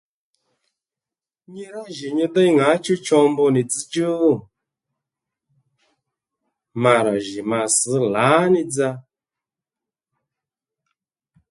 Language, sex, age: Lendu, male, 30-39